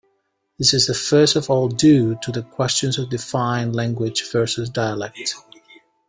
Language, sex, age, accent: English, male, 30-39, United States English